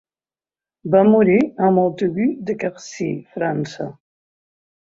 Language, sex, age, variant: Catalan, female, 60-69, Central